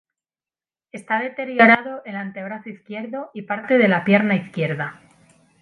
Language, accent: Spanish, España: Centro-Sur peninsular (Madrid, Toledo, Castilla-La Mancha)